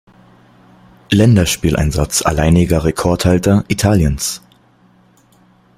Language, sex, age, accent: German, male, 30-39, Deutschland Deutsch